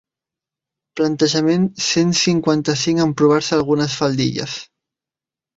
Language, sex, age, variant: Catalan, male, 19-29, Central